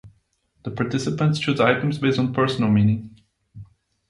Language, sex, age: English, male, 19-29